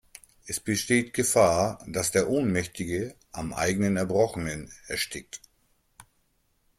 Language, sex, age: German, male, 50-59